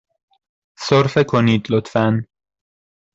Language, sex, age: Persian, male, 19-29